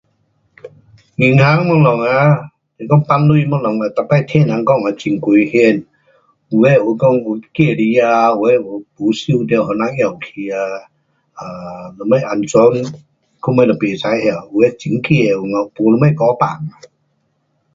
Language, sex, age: Pu-Xian Chinese, male, 60-69